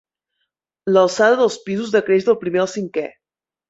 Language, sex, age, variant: Catalan, female, 30-39, Central